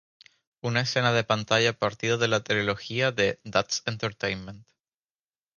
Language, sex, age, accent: Spanish, male, 19-29, España: Islas Canarias